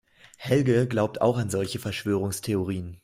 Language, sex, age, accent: German, male, 19-29, Deutschland Deutsch